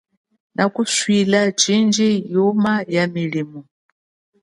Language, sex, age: Chokwe, female, 40-49